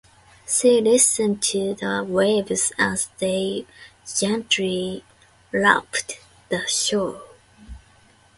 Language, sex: Japanese, female